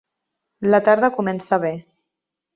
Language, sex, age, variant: Catalan, female, 19-29, Central